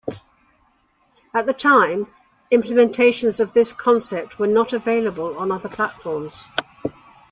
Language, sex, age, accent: English, female, 70-79, England English